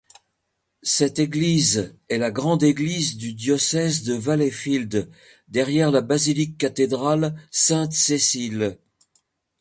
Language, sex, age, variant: French, male, 70-79, Français de métropole